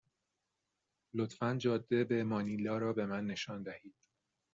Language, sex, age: Persian, male, 30-39